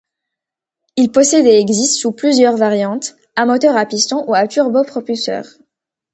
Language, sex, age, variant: French, female, under 19, Français du nord de l'Afrique